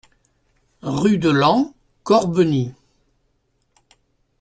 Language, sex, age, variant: French, male, 60-69, Français de métropole